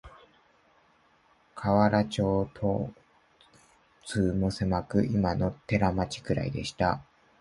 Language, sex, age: Japanese, male, 19-29